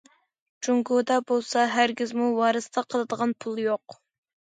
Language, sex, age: Uyghur, female, under 19